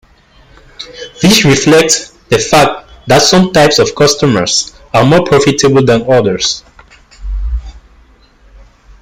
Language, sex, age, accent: English, male, 19-29, England English